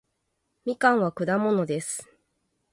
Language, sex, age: Japanese, female, 30-39